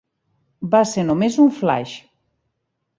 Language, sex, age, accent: Catalan, female, 40-49, Ebrenc